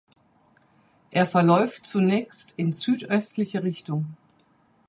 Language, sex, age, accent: German, female, 50-59, Deutschland Deutsch